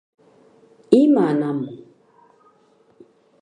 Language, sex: Taroko, female